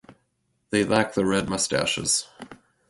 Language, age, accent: English, 30-39, United States English